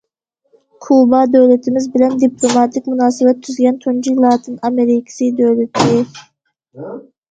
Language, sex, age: Uyghur, female, 19-29